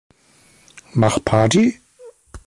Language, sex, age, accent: German, male, 50-59, Deutschland Deutsch